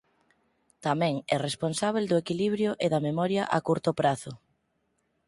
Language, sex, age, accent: Galician, female, 19-29, Normativo (estándar)